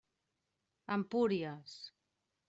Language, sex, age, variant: Catalan, female, 40-49, Central